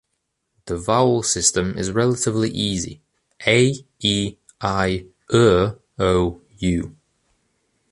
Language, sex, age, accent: English, male, under 19, England English